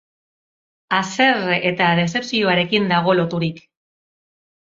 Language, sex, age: Basque, female, 40-49